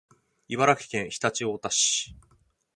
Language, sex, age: Japanese, male, 30-39